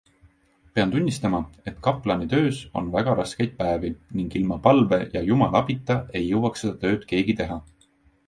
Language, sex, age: Estonian, male, 19-29